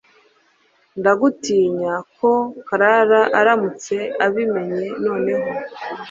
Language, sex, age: Kinyarwanda, female, 30-39